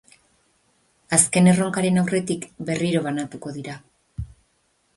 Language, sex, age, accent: Basque, female, 50-59, Mendebalekoa (Araba, Bizkaia, Gipuzkoako mendebaleko herri batzuk)